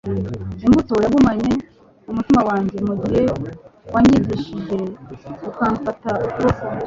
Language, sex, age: Kinyarwanda, female, 30-39